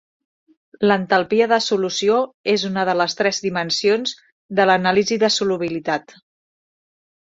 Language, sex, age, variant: Catalan, female, 40-49, Central